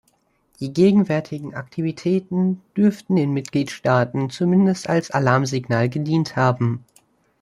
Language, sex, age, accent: German, male, under 19, Deutschland Deutsch